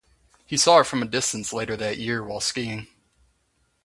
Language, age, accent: English, 19-29, United States English